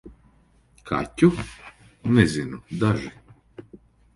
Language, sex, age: Latvian, male, 40-49